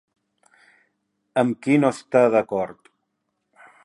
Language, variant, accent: Catalan, Central, central